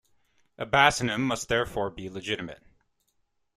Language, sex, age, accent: English, male, 19-29, Canadian English